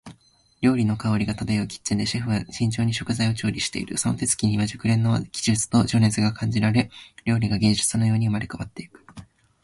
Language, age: Japanese, under 19